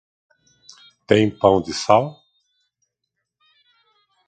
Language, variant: Portuguese, Portuguese (Brasil)